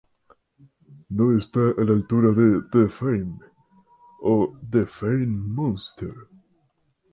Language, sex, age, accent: Spanish, male, 19-29, Andino-Pacífico: Colombia, Perú, Ecuador, oeste de Bolivia y Venezuela andina